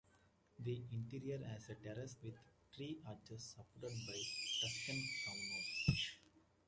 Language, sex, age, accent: English, male, 19-29, United States English